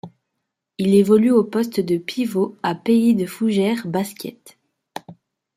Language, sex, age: French, female, under 19